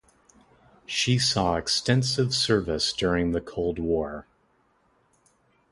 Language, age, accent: English, 30-39, United States English